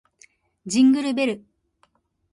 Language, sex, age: Japanese, female, 30-39